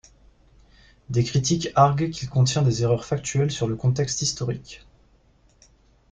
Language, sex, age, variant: French, male, 19-29, Français de métropole